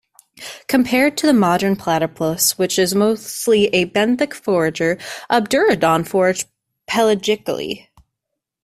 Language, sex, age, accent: English, female, 19-29, United States English